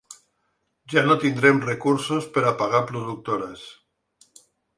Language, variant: Catalan, Central